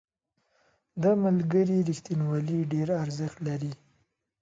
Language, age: Pashto, 19-29